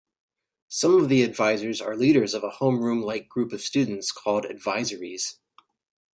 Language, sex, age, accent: English, male, 30-39, United States English